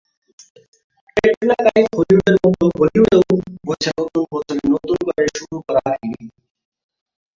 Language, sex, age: Bengali, male, 19-29